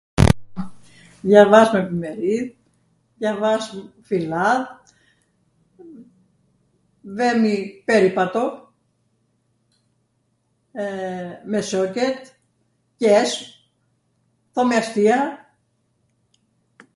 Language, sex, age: Arvanitika Albanian, female, 80-89